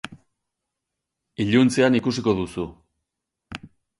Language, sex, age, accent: Basque, male, 50-59, Erdialdekoa edo Nafarra (Gipuzkoa, Nafarroa)